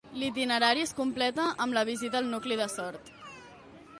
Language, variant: Catalan, Septentrional